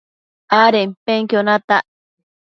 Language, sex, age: Matsés, female, 30-39